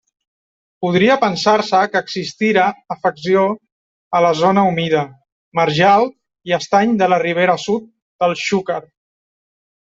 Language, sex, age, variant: Catalan, male, 30-39, Central